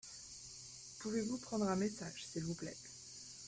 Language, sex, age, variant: French, female, 19-29, Français de métropole